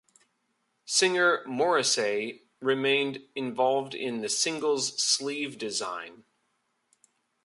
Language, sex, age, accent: English, male, 30-39, United States English